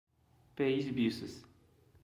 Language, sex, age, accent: Spanish, male, 30-39, México